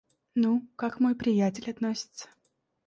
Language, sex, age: Russian, female, 19-29